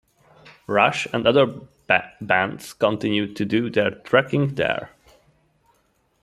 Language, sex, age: English, male, 30-39